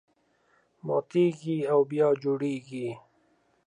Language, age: Pashto, 30-39